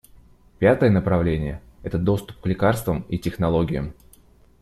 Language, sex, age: Russian, male, 19-29